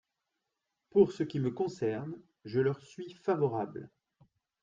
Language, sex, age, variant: French, male, 30-39, Français de métropole